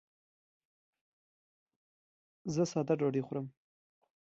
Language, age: Pashto, 19-29